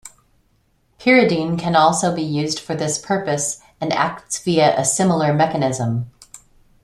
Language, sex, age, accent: English, female, 40-49, United States English